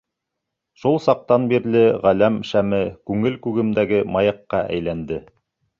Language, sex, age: Bashkir, male, 30-39